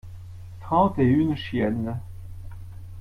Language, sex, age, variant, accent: French, male, 70-79, Français d'Europe, Français de Belgique